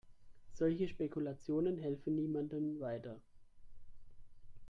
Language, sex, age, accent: German, male, 30-39, Deutschland Deutsch